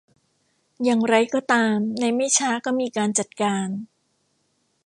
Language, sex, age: Thai, female, 50-59